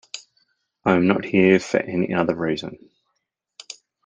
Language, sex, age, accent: English, male, 40-49, Australian English